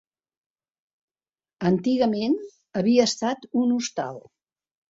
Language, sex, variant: Catalan, female, Central